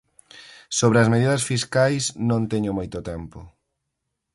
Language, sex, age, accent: Galician, male, 19-29, Oriental (común en zona oriental)